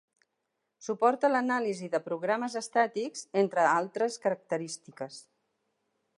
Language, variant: Catalan, Central